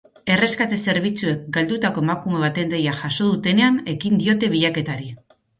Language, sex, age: Basque, female, 40-49